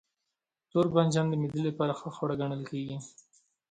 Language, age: Pashto, 19-29